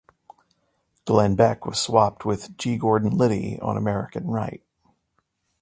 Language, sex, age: English, male, 40-49